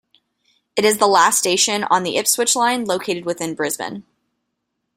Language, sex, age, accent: English, female, 19-29, United States English